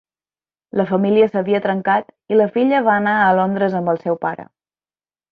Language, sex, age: Catalan, female, 30-39